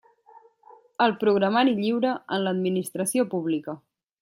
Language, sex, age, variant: Catalan, female, under 19, Central